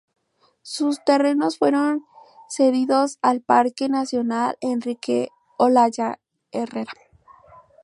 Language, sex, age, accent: Spanish, female, under 19, México